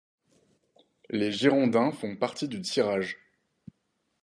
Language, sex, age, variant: French, male, 19-29, Français de métropole